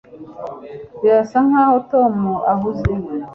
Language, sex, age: Kinyarwanda, female, 40-49